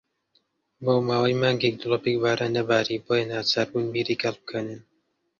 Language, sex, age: Central Kurdish, male, under 19